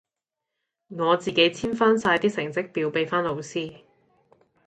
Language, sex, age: Cantonese, female, 19-29